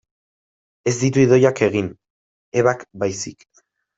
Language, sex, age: Basque, male, 19-29